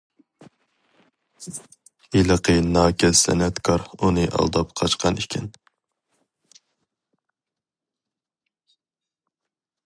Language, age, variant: Uyghur, 19-29, ئۇيغۇر تىلى